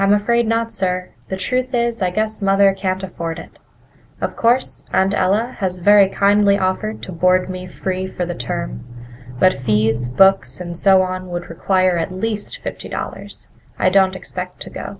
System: none